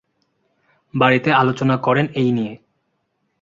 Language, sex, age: Bengali, male, 19-29